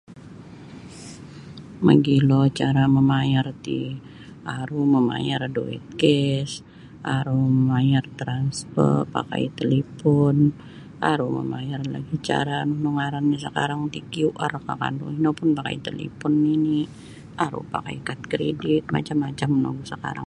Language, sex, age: Sabah Bisaya, female, 60-69